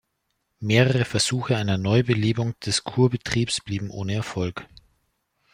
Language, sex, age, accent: German, male, 19-29, Deutschland Deutsch